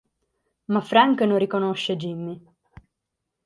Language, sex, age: Italian, female, 19-29